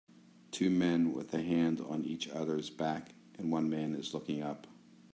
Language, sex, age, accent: English, male, 50-59, United States English